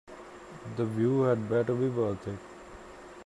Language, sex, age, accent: English, male, 19-29, India and South Asia (India, Pakistan, Sri Lanka)